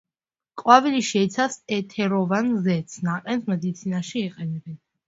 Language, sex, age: Georgian, female, under 19